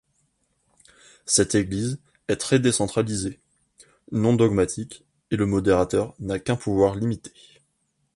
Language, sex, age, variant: French, male, 19-29, Français de métropole